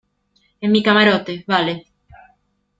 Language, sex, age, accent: Spanish, female, 40-49, Rioplatense: Argentina, Uruguay, este de Bolivia, Paraguay